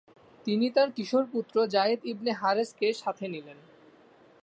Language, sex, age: Bengali, male, under 19